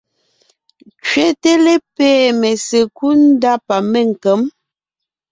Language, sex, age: Ngiemboon, female, 30-39